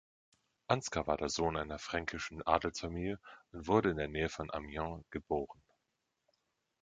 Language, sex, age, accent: German, male, 30-39, Deutschland Deutsch